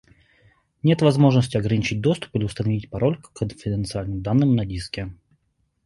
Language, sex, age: Russian, male, 30-39